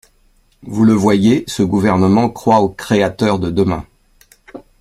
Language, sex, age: French, male, 60-69